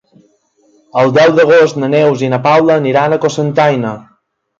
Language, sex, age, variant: Catalan, male, 19-29, Balear